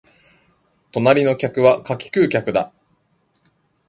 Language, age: Japanese, 30-39